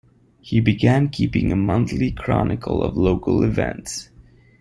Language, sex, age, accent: English, male, 19-29, United States English